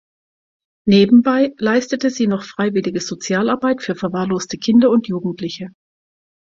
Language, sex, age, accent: German, female, 50-59, Deutschland Deutsch